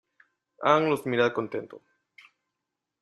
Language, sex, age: Spanish, male, 19-29